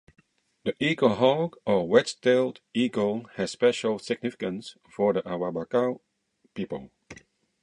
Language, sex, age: English, male, 40-49